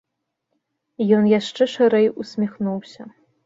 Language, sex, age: Belarusian, female, 19-29